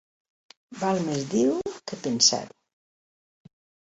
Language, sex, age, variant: Catalan, female, 60-69, Nord-Occidental